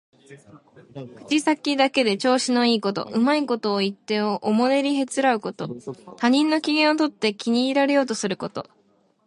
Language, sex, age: Japanese, female, 19-29